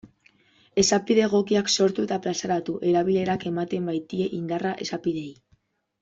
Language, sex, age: Basque, female, 19-29